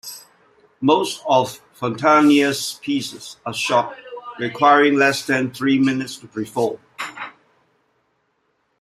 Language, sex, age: English, male, 60-69